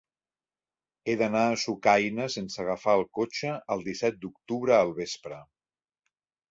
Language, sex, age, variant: Catalan, male, 40-49, Central